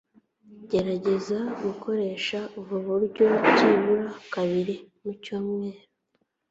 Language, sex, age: Kinyarwanda, female, 19-29